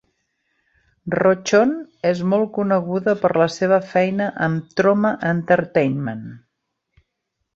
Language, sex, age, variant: Catalan, female, 50-59, Central